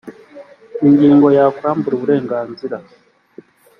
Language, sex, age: Kinyarwanda, male, 19-29